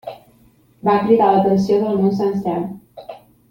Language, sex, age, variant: Catalan, female, 19-29, Central